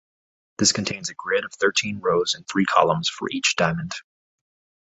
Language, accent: English, United States English